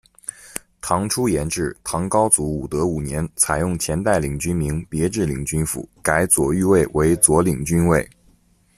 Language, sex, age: Chinese, male, under 19